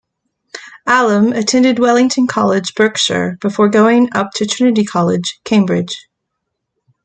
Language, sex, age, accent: English, female, 40-49, United States English